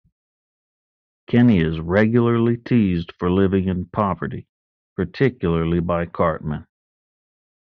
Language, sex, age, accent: English, male, 40-49, United States English